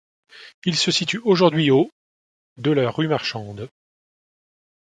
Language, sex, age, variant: French, male, 40-49, Français de métropole